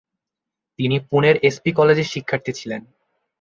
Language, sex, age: Bengali, male, 19-29